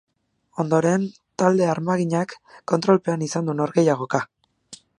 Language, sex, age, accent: Basque, female, 19-29, Erdialdekoa edo Nafarra (Gipuzkoa, Nafarroa)